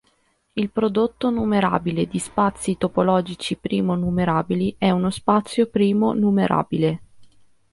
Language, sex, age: Italian, female, 30-39